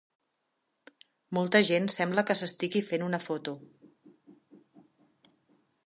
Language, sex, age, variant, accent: Catalan, female, 50-59, Central, central